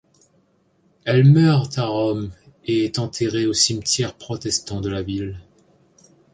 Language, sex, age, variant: French, male, 30-39, Français de métropole